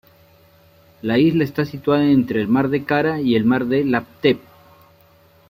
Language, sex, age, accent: Spanish, male, 40-49, Andino-Pacífico: Colombia, Perú, Ecuador, oeste de Bolivia y Venezuela andina